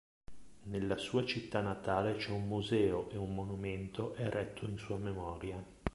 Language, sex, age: Italian, male, 40-49